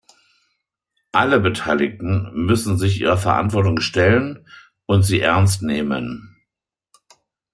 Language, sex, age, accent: German, male, 50-59, Deutschland Deutsch